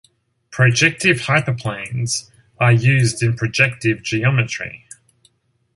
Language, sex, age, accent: English, male, 30-39, Australian English